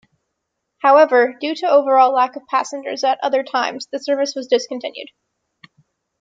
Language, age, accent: English, 19-29, United States English